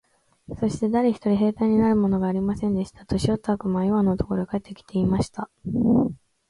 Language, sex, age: Japanese, female, 19-29